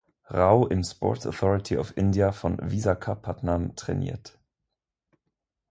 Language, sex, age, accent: German, male, 19-29, Schweizerdeutsch